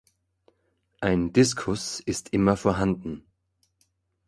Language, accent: German, Österreichisches Deutsch